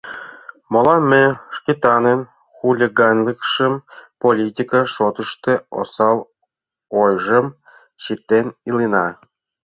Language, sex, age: Mari, male, 40-49